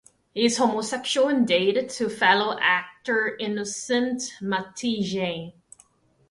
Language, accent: English, Hong Kong English